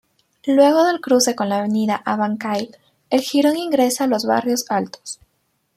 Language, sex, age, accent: Spanish, female, 19-29, Andino-Pacífico: Colombia, Perú, Ecuador, oeste de Bolivia y Venezuela andina